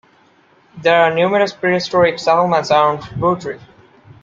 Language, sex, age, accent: English, male, 19-29, India and South Asia (India, Pakistan, Sri Lanka)